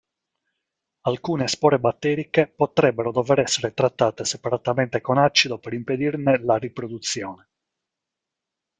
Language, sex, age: Italian, male, 40-49